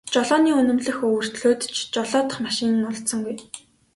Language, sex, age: Mongolian, female, 19-29